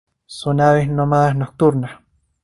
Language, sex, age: Spanish, male, 19-29